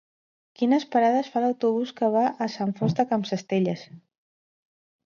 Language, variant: Catalan, Central